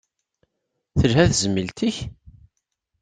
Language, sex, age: Kabyle, male, 30-39